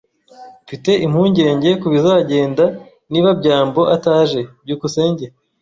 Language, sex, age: Kinyarwanda, male, 19-29